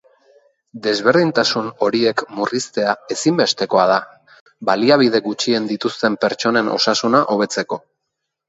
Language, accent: Basque, Erdialdekoa edo Nafarra (Gipuzkoa, Nafarroa)